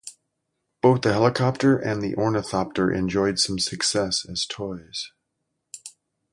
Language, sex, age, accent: English, male, 60-69, United States English